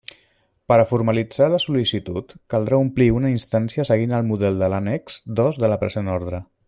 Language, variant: Catalan, Central